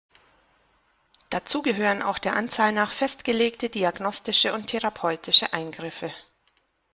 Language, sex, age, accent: German, female, 40-49, Deutschland Deutsch